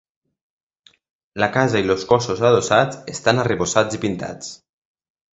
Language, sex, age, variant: Catalan, male, 19-29, Nord-Occidental